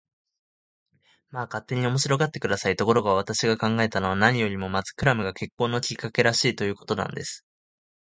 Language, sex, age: Japanese, male, 19-29